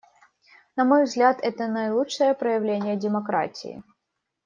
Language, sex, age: Russian, female, 19-29